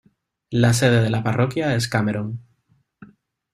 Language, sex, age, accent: Spanish, male, 30-39, España: Sur peninsular (Andalucia, Extremadura, Murcia)